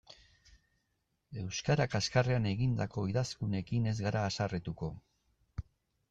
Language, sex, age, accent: Basque, male, 60-69, Erdialdekoa edo Nafarra (Gipuzkoa, Nafarroa)